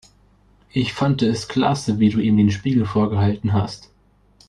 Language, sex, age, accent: German, male, 19-29, Deutschland Deutsch